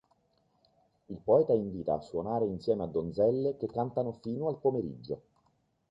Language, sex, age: Italian, male, 50-59